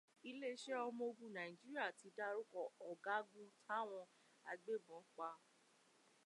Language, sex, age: Yoruba, female, 19-29